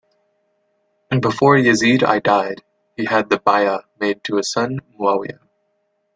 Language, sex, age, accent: English, male, under 19, United States English